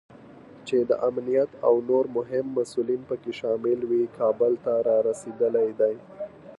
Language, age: Pashto, 19-29